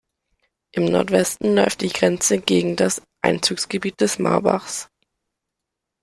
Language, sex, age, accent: German, male, under 19, Deutschland Deutsch